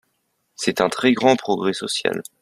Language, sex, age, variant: French, male, under 19, Français de métropole